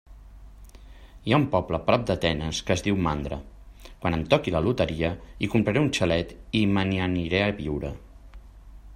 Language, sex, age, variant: Catalan, male, 40-49, Central